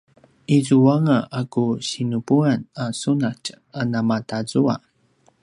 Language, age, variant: Paiwan, 30-39, pinayuanan a kinaikacedasan (東排灣語)